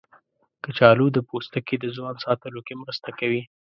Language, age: Pashto, 19-29